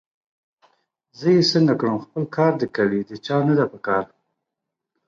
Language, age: Pashto, 30-39